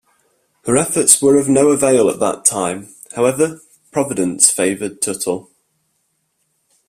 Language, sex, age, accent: English, male, 19-29, England English